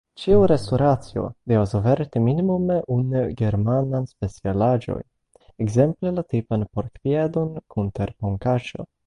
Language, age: Esperanto, under 19